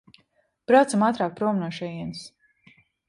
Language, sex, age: Latvian, female, 30-39